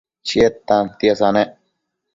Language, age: Matsés, 19-29